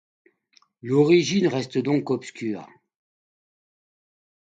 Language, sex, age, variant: French, male, 60-69, Français de métropole